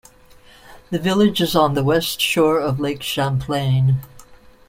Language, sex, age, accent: English, female, 60-69, United States English